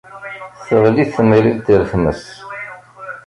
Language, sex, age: Kabyle, male, 40-49